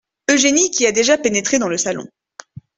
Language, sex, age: French, female, 19-29